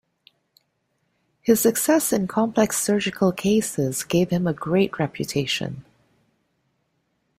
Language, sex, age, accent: English, female, 50-59, Canadian English